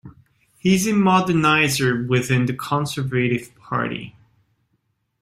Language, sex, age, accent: English, male, 30-39, United States English